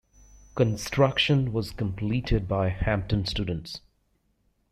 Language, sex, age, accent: English, male, 40-49, United States English